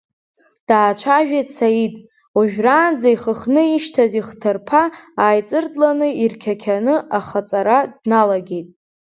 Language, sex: Abkhazian, female